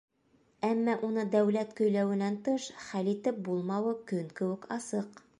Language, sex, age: Bashkir, female, 30-39